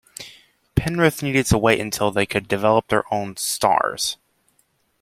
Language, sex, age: English, male, under 19